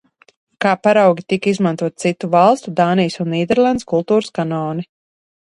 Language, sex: Latvian, female